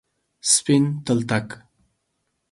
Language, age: Pashto, 19-29